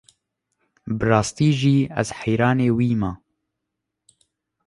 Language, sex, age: Kurdish, male, 19-29